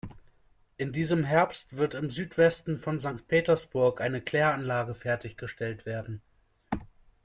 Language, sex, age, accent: German, male, 19-29, Deutschland Deutsch